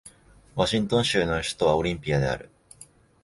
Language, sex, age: Japanese, male, 19-29